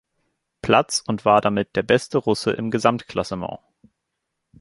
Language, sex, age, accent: German, male, 30-39, Deutschland Deutsch